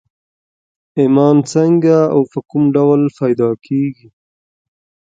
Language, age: Pashto, 19-29